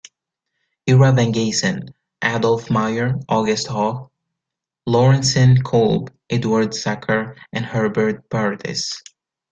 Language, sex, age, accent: English, male, 19-29, United States English